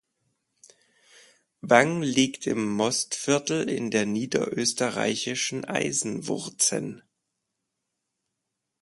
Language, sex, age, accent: German, male, 30-39, Deutschland Deutsch